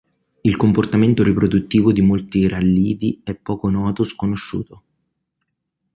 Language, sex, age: Italian, male, 19-29